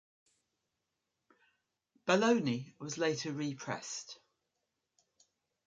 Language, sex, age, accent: English, female, 60-69, England English